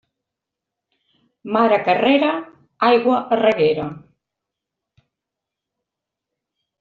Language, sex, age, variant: Catalan, female, 70-79, Central